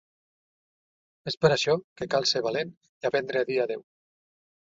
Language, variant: Catalan, Central